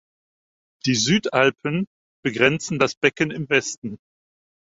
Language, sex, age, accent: German, male, 50-59, Deutschland Deutsch